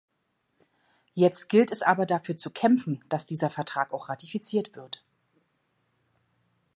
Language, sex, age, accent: German, female, 40-49, Deutschland Deutsch